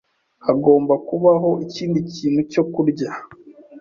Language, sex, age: Kinyarwanda, male, 19-29